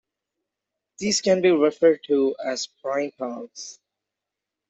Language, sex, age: English, male, under 19